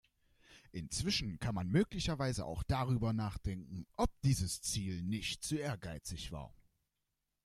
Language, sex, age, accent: German, male, under 19, Deutschland Deutsch